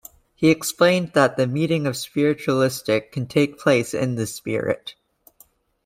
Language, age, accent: English, 19-29, United States English